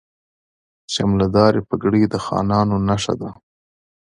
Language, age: Pashto, 30-39